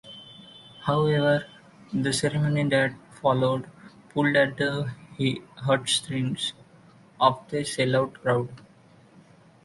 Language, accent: English, India and South Asia (India, Pakistan, Sri Lanka)